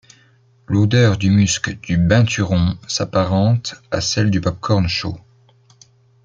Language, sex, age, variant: French, male, 19-29, Français de métropole